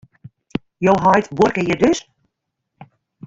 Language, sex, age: Western Frisian, female, 60-69